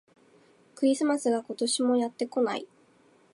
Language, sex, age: Japanese, female, 19-29